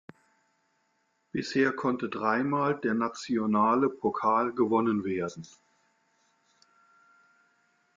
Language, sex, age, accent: German, male, 60-69, Deutschland Deutsch